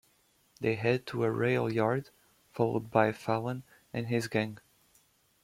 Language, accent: English, United States English